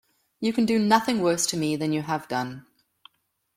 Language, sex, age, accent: English, female, 30-39, Southern African (South Africa, Zimbabwe, Namibia)